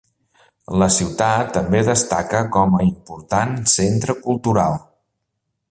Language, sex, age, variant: Catalan, male, 50-59, Central